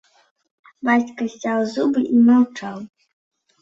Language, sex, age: Belarusian, female, 30-39